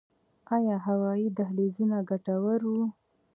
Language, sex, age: Pashto, female, 19-29